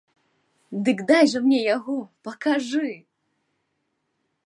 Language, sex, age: Belarusian, female, 19-29